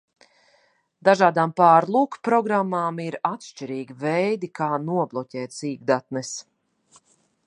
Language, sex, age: Latvian, female, 30-39